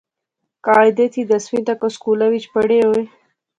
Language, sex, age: Pahari-Potwari, female, 19-29